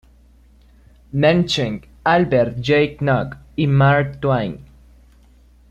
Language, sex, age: Spanish, male, under 19